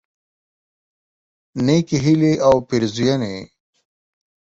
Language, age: Pashto, 30-39